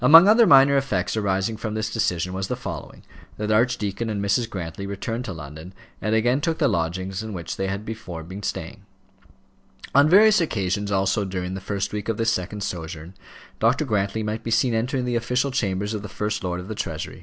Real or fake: real